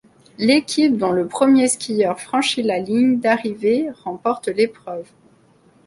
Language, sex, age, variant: French, female, 30-39, Français de métropole